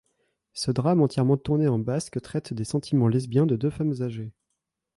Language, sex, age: French, male, under 19